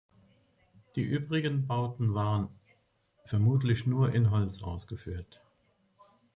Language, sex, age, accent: German, male, 60-69, Deutschland Deutsch